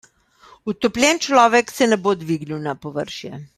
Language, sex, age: Slovenian, female, 60-69